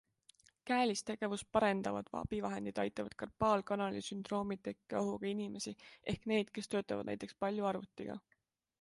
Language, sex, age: Estonian, female, 19-29